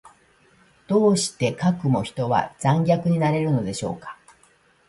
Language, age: Japanese, 60-69